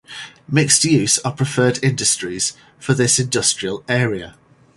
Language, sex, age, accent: English, male, 40-49, England English